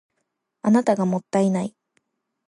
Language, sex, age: Japanese, female, 19-29